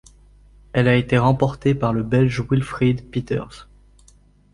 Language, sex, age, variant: French, male, under 19, Français de métropole